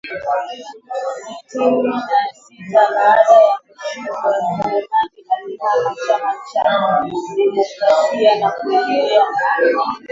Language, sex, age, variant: Swahili, female, 19-29, Kiswahili cha Bara ya Kenya